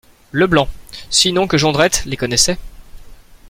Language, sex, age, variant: French, male, 19-29, Français de métropole